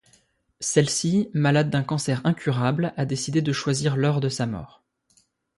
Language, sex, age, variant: French, male, 19-29, Français de métropole